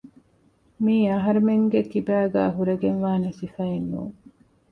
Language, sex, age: Divehi, female, 40-49